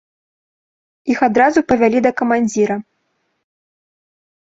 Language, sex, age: Belarusian, female, 19-29